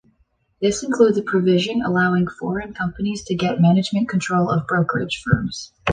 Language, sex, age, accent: English, female, 19-29, Canadian English